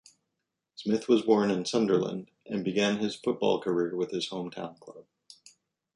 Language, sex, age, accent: English, male, 40-49, United States English